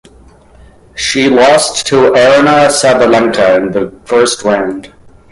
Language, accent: English, United States English